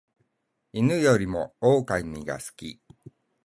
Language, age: Japanese, 40-49